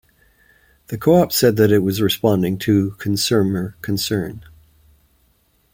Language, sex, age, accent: English, male, 50-59, Canadian English